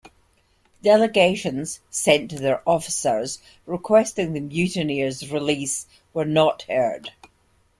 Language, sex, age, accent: English, female, 60-69, Scottish English